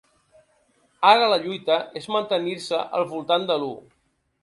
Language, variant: Catalan, Central